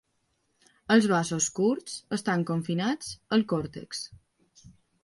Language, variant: Catalan, Balear